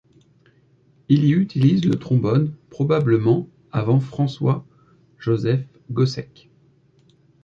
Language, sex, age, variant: French, male, 30-39, Français de métropole